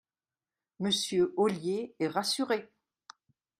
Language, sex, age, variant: French, female, 60-69, Français de métropole